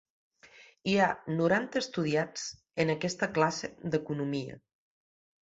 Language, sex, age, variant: Catalan, female, 50-59, Central